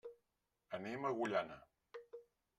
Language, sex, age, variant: Catalan, male, 40-49, Central